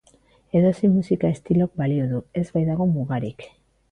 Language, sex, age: Basque, female, 40-49